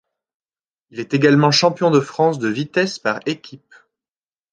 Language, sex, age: French, male, 19-29